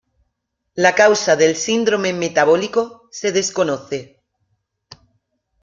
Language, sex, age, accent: Spanish, female, 40-49, España: Sur peninsular (Andalucia, Extremadura, Murcia)